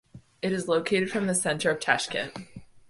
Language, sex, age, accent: English, female, under 19, United States English